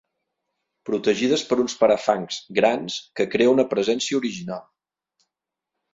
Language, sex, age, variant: Catalan, male, 40-49, Central